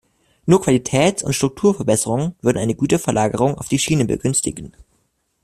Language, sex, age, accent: German, male, under 19, Deutschland Deutsch